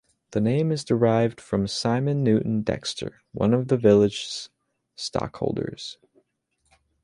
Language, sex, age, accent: English, male, under 19, United States English